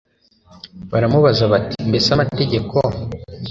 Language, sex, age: Kinyarwanda, male, under 19